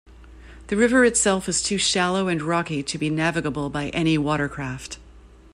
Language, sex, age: English, female, 50-59